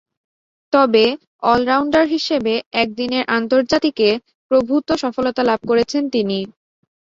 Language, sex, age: Bengali, female, 19-29